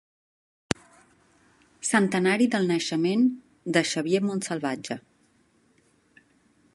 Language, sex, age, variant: Catalan, female, 40-49, Central